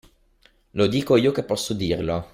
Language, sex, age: Italian, male, under 19